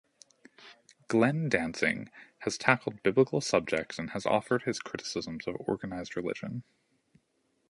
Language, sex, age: English, male, 30-39